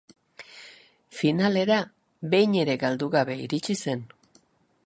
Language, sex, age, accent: Basque, female, 60-69, Erdialdekoa edo Nafarra (Gipuzkoa, Nafarroa)